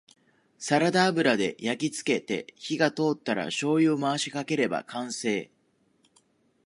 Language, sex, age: Japanese, male, 19-29